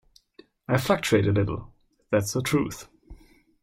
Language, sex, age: English, male, 19-29